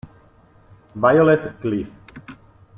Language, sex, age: Italian, male, 30-39